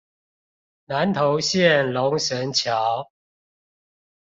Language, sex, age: Chinese, male, 50-59